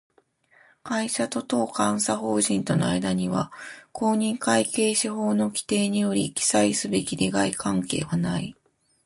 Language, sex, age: Japanese, female, 40-49